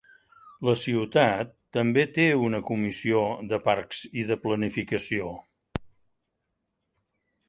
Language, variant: Catalan, Central